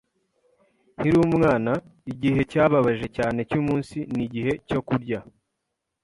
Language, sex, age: Kinyarwanda, male, 19-29